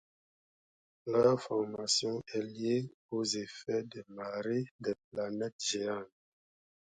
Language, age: French, 30-39